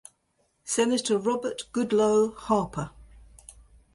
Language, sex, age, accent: English, female, 70-79, England English